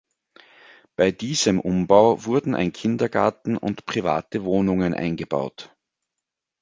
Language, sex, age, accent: German, male, 50-59, Österreichisches Deutsch